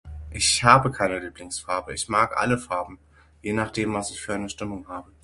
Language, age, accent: German, 30-39, Deutschland Deutsch